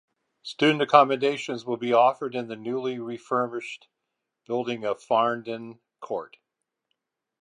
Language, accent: English, United States English